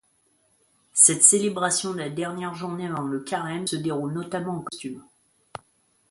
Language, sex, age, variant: French, male, 30-39, Français de métropole